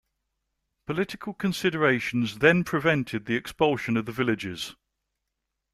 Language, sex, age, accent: English, male, 50-59, England English